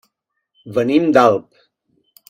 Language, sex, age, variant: Catalan, male, 50-59, Central